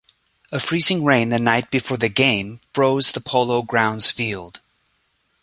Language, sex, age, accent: English, male, 40-49, United States English